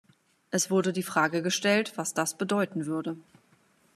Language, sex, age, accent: German, female, 40-49, Deutschland Deutsch